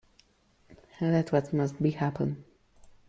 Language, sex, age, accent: English, male, under 19, England English